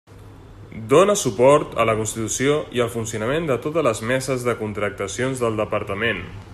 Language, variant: Catalan, Central